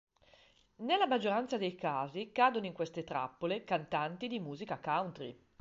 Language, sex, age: Italian, female, 50-59